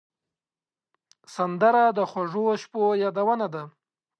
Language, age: Pashto, 19-29